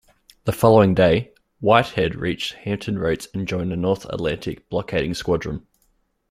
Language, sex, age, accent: English, male, 19-29, Australian English